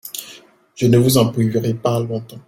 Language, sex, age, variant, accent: French, male, 19-29, Français d'Afrique subsaharienne et des îles africaines, Français de Côte d’Ivoire